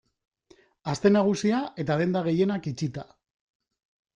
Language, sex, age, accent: Basque, male, 40-49, Mendebalekoa (Araba, Bizkaia, Gipuzkoako mendebaleko herri batzuk)